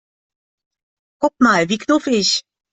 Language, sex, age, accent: German, female, 50-59, Deutschland Deutsch